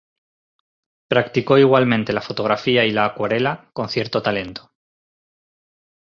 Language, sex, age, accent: Spanish, male, 30-39, España: Norte peninsular (Asturias, Castilla y León, Cantabria, País Vasco, Navarra, Aragón, La Rioja, Guadalajara, Cuenca)